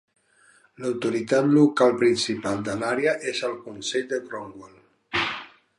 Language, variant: Catalan, Central